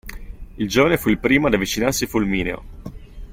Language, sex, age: Italian, male, 30-39